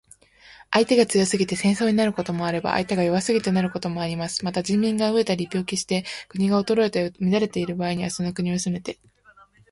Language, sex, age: Japanese, female, 19-29